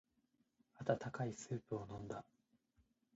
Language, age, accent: Japanese, 19-29, 標準語